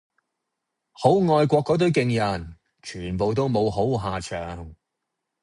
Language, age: Cantonese, 40-49